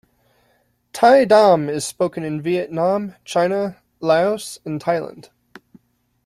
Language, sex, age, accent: English, male, 19-29, United States English